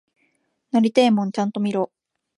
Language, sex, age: Japanese, female, 19-29